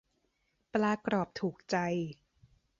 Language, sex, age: Thai, female, 30-39